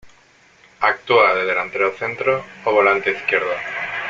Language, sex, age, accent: Spanish, male, 30-39, España: Centro-Sur peninsular (Madrid, Toledo, Castilla-La Mancha)